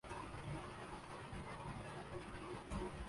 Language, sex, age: Urdu, male, 19-29